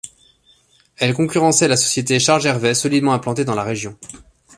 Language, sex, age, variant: French, male, 30-39, Français de métropole